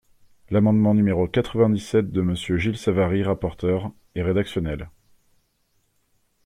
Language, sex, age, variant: French, male, 30-39, Français de métropole